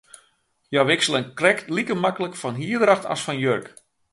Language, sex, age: Western Frisian, male, 50-59